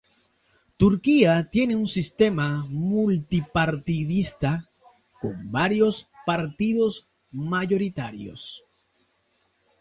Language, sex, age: Spanish, male, 30-39